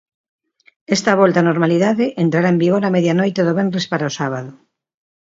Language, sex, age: Galician, female, 60-69